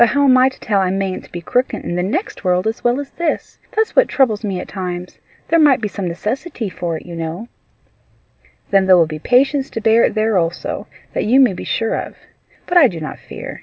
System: none